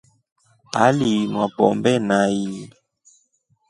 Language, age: Rombo, 19-29